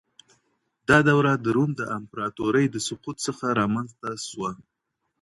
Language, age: Pashto, 30-39